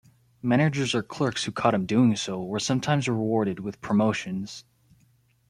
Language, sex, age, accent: English, male, 19-29, United States English